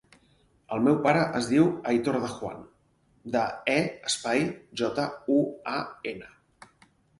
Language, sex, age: Catalan, male, 40-49